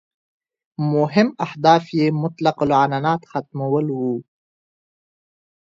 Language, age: Pashto, under 19